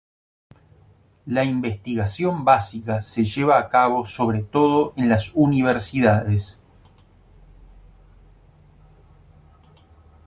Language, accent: Spanish, Rioplatense: Argentina, Uruguay, este de Bolivia, Paraguay